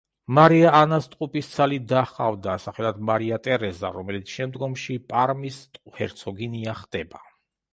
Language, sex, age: Georgian, male, 50-59